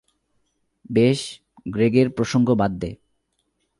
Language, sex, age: Bengali, male, 19-29